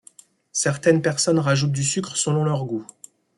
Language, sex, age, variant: French, male, 30-39, Français de métropole